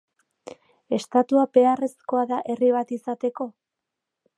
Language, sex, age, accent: Basque, female, 30-39, Erdialdekoa edo Nafarra (Gipuzkoa, Nafarroa)